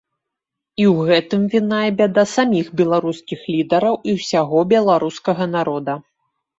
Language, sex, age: Belarusian, female, 30-39